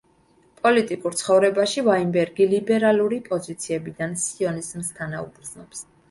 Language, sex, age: Georgian, female, 19-29